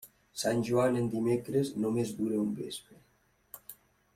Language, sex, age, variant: Catalan, male, 19-29, Nord-Occidental